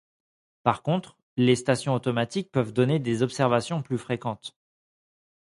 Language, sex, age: French, male, 30-39